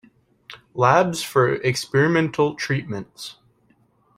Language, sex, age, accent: English, male, under 19, United States English